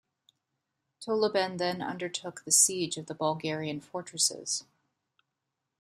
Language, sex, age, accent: English, female, 30-39, United States English